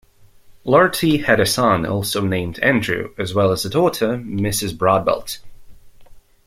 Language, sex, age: English, male, 19-29